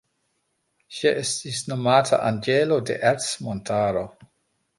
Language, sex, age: Esperanto, male, 50-59